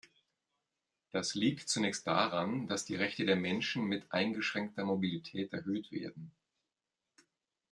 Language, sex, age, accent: German, male, 40-49, Deutschland Deutsch